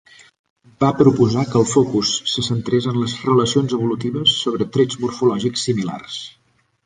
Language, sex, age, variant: Catalan, male, 40-49, Central